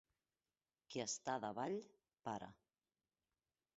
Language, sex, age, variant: Catalan, female, 40-49, Central